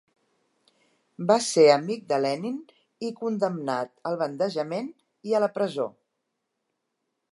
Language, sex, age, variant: Catalan, female, 60-69, Central